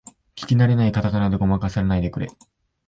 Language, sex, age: Japanese, male, 19-29